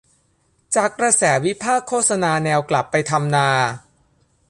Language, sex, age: Thai, male, under 19